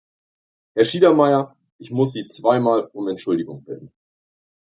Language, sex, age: German, male, 19-29